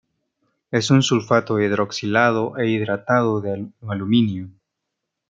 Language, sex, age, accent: Spanish, male, 19-29, América central